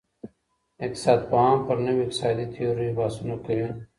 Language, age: Pashto, 30-39